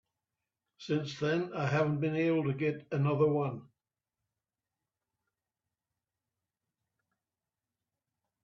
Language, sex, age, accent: English, male, 70-79, United States English